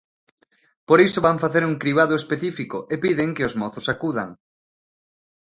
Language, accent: Galician, Normativo (estándar)